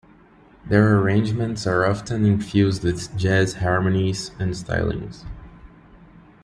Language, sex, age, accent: English, male, 19-29, United States English